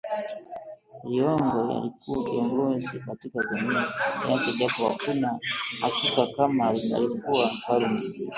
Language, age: Swahili, 19-29